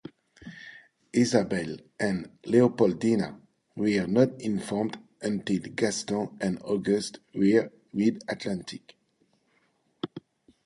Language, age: English, 50-59